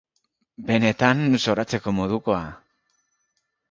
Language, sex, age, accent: Basque, male, 50-59, Mendebalekoa (Araba, Bizkaia, Gipuzkoako mendebaleko herri batzuk)